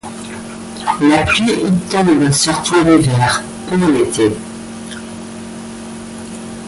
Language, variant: French, Français de métropole